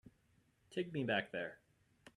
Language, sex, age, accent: English, male, 19-29, United States English